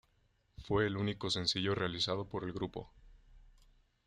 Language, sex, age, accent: Spanish, male, 19-29, México